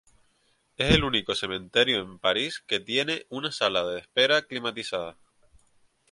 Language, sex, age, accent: Spanish, male, 19-29, España: Islas Canarias